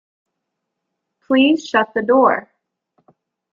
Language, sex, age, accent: English, female, 19-29, United States English